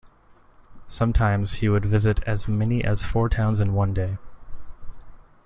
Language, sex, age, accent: English, male, 19-29, United States English